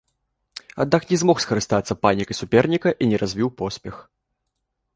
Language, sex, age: Belarusian, male, under 19